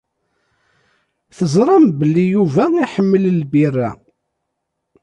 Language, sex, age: Kabyle, male, 30-39